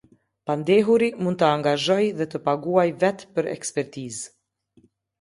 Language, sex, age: Albanian, female, 30-39